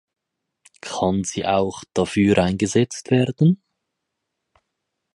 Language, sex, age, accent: German, male, 30-39, Schweizerdeutsch